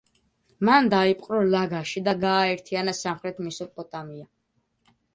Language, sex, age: Georgian, male, under 19